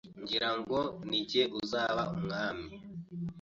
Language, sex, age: Kinyarwanda, male, 19-29